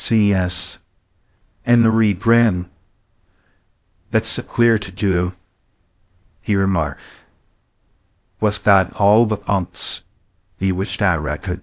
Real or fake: fake